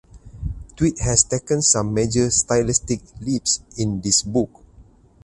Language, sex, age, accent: English, male, 30-39, Malaysian English